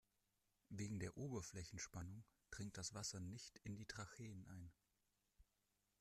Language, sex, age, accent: German, male, 19-29, Deutschland Deutsch